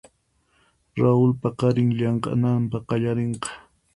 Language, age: Puno Quechua, 19-29